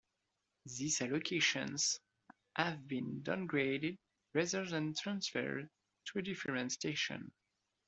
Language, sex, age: English, male, 30-39